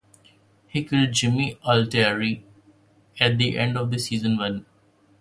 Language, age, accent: English, 19-29, India and South Asia (India, Pakistan, Sri Lanka)